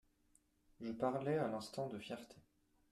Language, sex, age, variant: French, male, under 19, Français de métropole